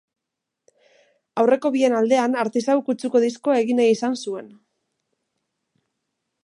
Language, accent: Basque, Mendebalekoa (Araba, Bizkaia, Gipuzkoako mendebaleko herri batzuk)